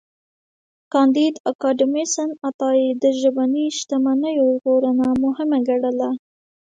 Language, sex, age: Pashto, female, 19-29